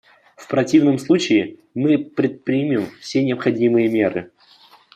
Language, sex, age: Russian, male, under 19